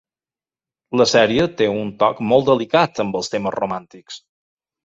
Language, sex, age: Catalan, male, 50-59